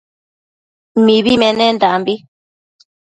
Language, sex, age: Matsés, female, 30-39